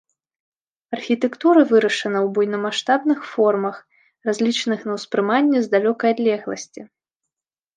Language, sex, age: Belarusian, female, 19-29